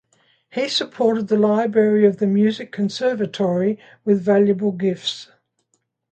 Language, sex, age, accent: English, female, 70-79, Australian English